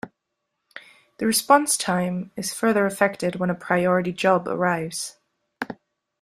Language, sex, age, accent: English, female, 19-29, United States English